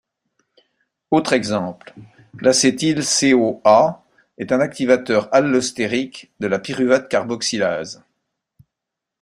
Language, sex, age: French, male, 60-69